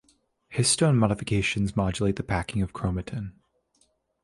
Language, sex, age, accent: English, male, 30-39, United States English